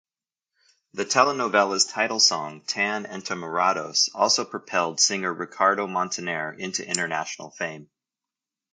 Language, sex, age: English, male, 30-39